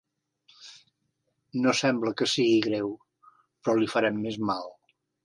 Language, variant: Catalan, Central